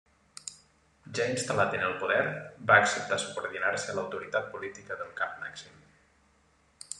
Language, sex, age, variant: Catalan, male, 19-29, Nord-Occidental